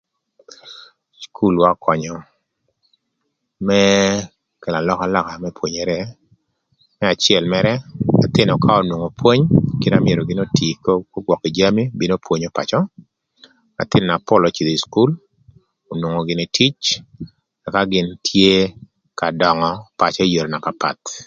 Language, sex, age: Thur, male, 60-69